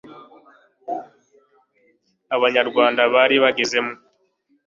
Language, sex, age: Kinyarwanda, male, 19-29